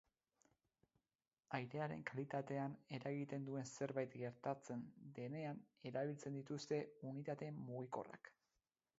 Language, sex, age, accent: Basque, male, 30-39, Mendebalekoa (Araba, Bizkaia, Gipuzkoako mendebaleko herri batzuk)